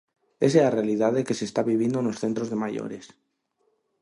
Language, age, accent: Galician, 19-29, Neofalante